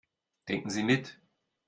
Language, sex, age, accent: German, male, 40-49, Deutschland Deutsch